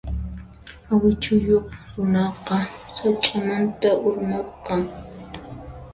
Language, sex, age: Puno Quechua, female, 19-29